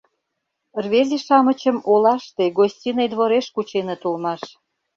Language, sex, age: Mari, female, 50-59